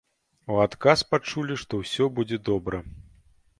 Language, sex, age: Belarusian, male, 40-49